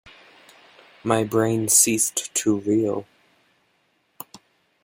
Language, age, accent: English, under 19, United States English